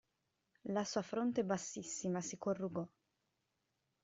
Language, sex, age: Italian, female, 19-29